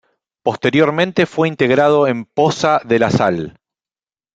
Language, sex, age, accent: Spanish, male, 40-49, Rioplatense: Argentina, Uruguay, este de Bolivia, Paraguay